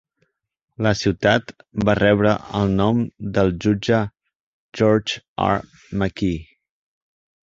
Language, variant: Catalan, Central